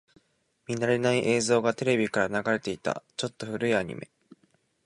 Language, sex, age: Japanese, male, 19-29